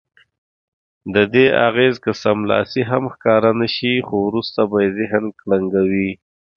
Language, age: Pashto, 30-39